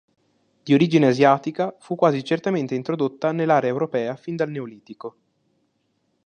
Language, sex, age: Italian, male, 19-29